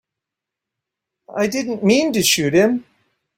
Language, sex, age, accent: English, male, 40-49, United States English